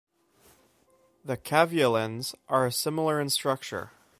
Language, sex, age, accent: English, male, 19-29, Canadian English